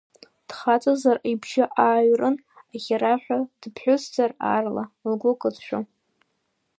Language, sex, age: Abkhazian, female, under 19